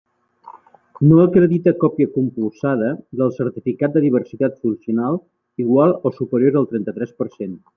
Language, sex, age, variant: Catalan, male, 60-69, Central